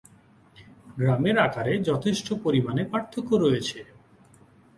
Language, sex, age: Bengali, male, 19-29